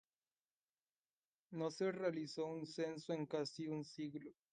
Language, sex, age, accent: Spanish, male, 19-29, México